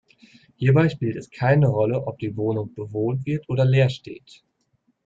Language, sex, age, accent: German, male, 19-29, Deutschland Deutsch